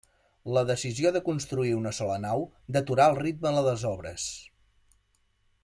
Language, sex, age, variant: Catalan, male, 40-49, Central